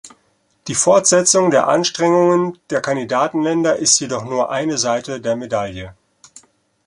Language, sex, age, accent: German, male, 40-49, Deutschland Deutsch